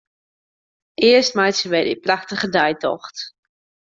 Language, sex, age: Western Frisian, female, 19-29